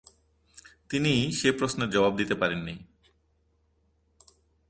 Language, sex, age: Bengali, male, 40-49